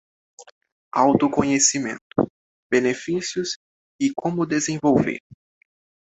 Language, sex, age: Portuguese, male, 19-29